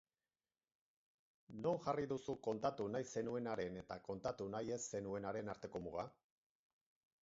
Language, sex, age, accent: Basque, male, 60-69, Erdialdekoa edo Nafarra (Gipuzkoa, Nafarroa)